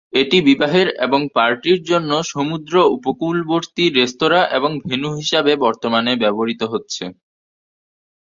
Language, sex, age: Bengali, male, under 19